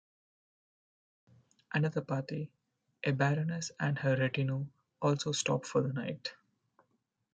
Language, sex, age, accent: English, male, 19-29, India and South Asia (India, Pakistan, Sri Lanka)